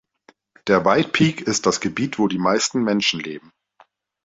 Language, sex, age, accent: German, male, 40-49, Deutschland Deutsch